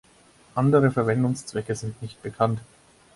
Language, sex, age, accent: German, male, 19-29, Deutschland Deutsch